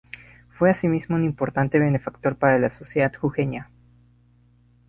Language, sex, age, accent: Spanish, male, under 19, Andino-Pacífico: Colombia, Perú, Ecuador, oeste de Bolivia y Venezuela andina